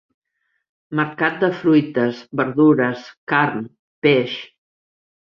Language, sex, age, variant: Catalan, female, 60-69, Central